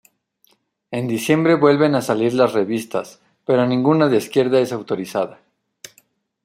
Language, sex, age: Spanish, male, 30-39